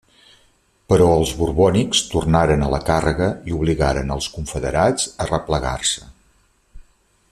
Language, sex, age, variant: Catalan, male, 50-59, Central